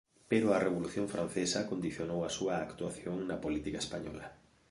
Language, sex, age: Galician, male, 40-49